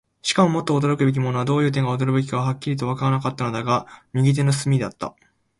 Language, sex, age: Japanese, male, 19-29